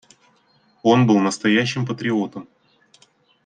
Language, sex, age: Russian, male, 19-29